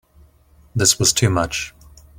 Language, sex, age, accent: English, male, 19-29, United States English